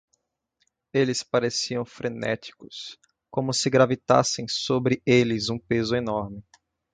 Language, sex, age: Portuguese, male, 19-29